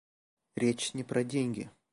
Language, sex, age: Russian, male, 30-39